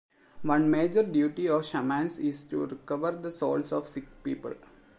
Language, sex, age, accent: English, male, 19-29, India and South Asia (India, Pakistan, Sri Lanka)